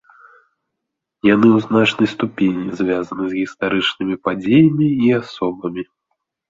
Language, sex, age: Belarusian, male, 30-39